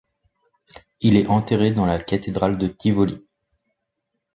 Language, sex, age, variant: French, male, 19-29, Français de métropole